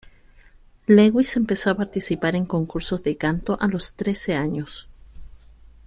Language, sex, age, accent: Spanish, female, 19-29, Chileno: Chile, Cuyo